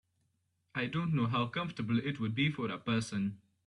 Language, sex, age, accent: English, male, 19-29, West Indies and Bermuda (Bahamas, Bermuda, Jamaica, Trinidad)